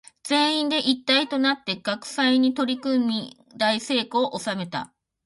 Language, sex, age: Japanese, female, 40-49